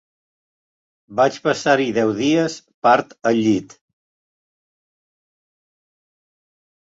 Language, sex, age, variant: Catalan, male, 70-79, Central